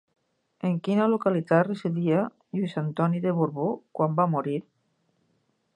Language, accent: Catalan, valencià